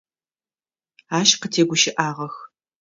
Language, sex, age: Adyghe, female, 30-39